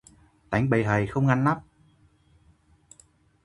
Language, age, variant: Vietnamese, 19-29, Hà Nội